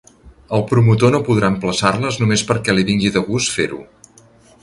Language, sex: Catalan, male